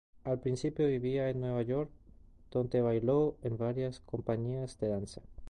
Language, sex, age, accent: Spanish, male, 19-29, Andino-Pacífico: Colombia, Perú, Ecuador, oeste de Bolivia y Venezuela andina